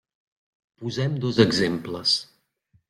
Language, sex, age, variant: Catalan, male, 40-49, Central